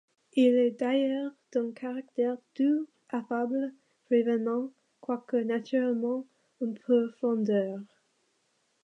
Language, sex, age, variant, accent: French, female, 19-29, Français d'Amérique du Nord, Français des États-Unis